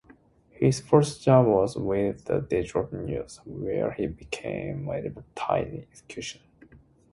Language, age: English, 30-39